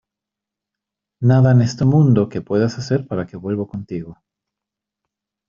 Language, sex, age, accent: Spanish, male, 50-59, España: Islas Canarias